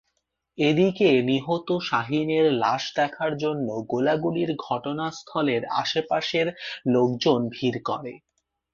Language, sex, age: Bengali, male, 19-29